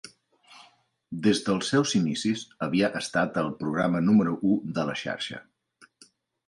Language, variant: Catalan, Central